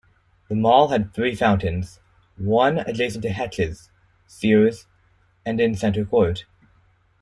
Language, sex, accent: English, male, United States English